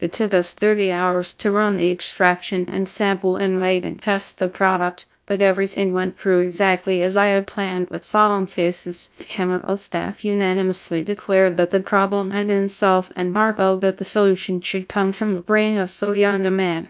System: TTS, GlowTTS